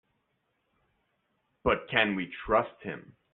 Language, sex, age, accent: English, male, 19-29, United States English